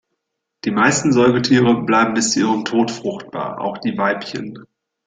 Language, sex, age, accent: German, male, 30-39, Deutschland Deutsch